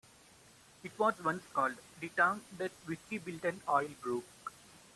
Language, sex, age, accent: English, male, 19-29, India and South Asia (India, Pakistan, Sri Lanka)